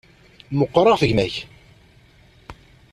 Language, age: Kabyle, 40-49